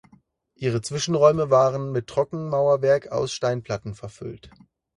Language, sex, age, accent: German, male, 19-29, Deutschland Deutsch